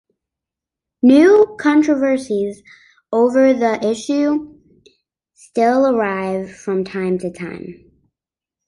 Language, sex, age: English, male, 19-29